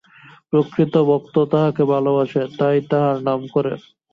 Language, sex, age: Bengali, male, 19-29